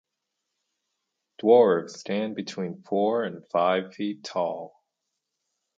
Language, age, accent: English, 30-39, United States English